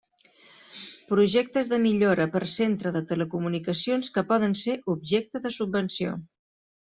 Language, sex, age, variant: Catalan, female, 40-49, Central